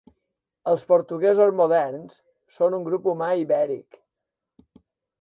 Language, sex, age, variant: Catalan, male, 60-69, Balear